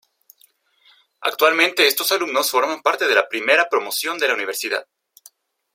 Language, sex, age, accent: Spanish, male, 19-29, México